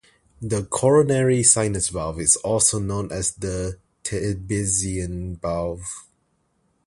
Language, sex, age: English, male, 19-29